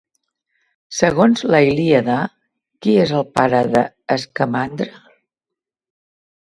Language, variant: Catalan, Central